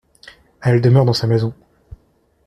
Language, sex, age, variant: French, male, 30-39, Français de métropole